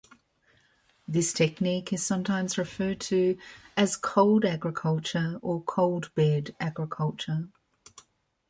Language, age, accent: English, 50-59, Australian English